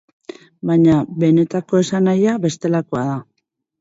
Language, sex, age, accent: Basque, female, 40-49, Mendebalekoa (Araba, Bizkaia, Gipuzkoako mendebaleko herri batzuk)